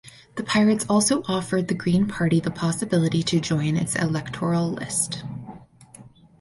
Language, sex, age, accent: English, female, 19-29, United States English